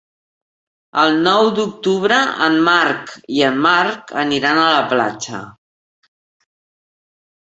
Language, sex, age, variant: Catalan, female, 50-59, Central